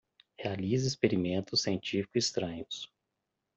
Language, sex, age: Portuguese, male, 30-39